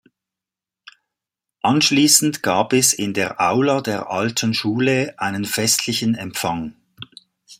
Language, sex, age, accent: German, male, 60-69, Schweizerdeutsch